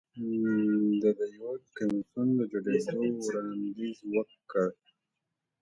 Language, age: Pashto, 19-29